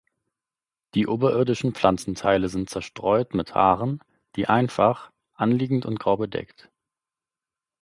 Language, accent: German, Deutschland Deutsch